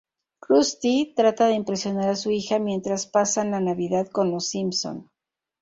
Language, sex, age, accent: Spanish, female, 50-59, México